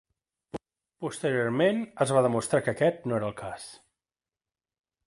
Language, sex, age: Catalan, male, 30-39